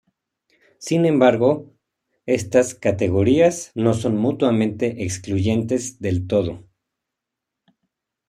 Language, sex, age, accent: Spanish, male, 30-39, México